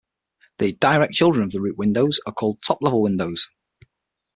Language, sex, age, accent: English, male, 40-49, England English